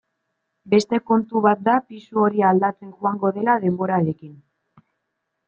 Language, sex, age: Basque, male, 19-29